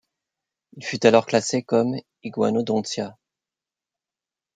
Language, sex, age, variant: French, male, 50-59, Français de métropole